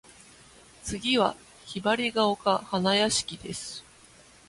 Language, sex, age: Japanese, female, 30-39